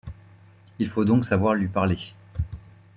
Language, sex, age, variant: French, male, 30-39, Français de métropole